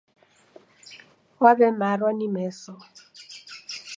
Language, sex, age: Taita, female, 60-69